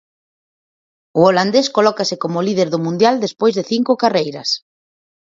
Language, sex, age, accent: Galician, female, 30-39, Atlántico (seseo e gheada)